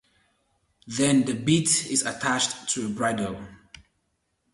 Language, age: English, 30-39